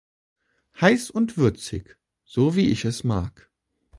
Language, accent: German, Deutschland Deutsch